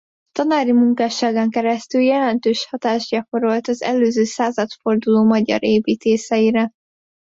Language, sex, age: Hungarian, female, under 19